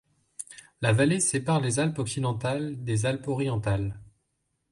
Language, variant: French, Français de métropole